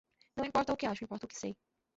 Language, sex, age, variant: Portuguese, female, 19-29, Portuguese (Brasil)